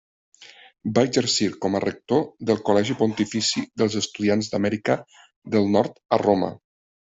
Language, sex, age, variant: Catalan, male, 40-49, Nord-Occidental